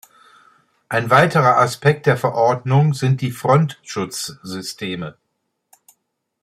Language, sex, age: German, male, 60-69